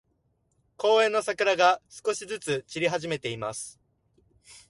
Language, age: Japanese, 19-29